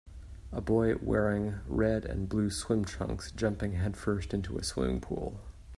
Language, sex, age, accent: English, male, 19-29, United States English